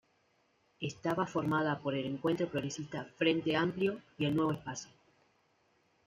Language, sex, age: Spanish, female, 19-29